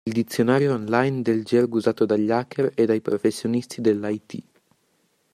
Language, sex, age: Italian, male, under 19